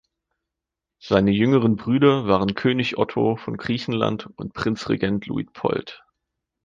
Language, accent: German, Deutschland Deutsch